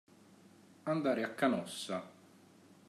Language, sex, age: Italian, male, 40-49